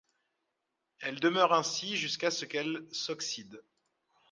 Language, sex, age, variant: French, male, 30-39, Français de métropole